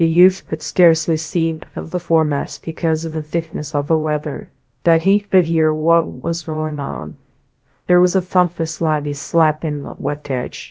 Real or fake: fake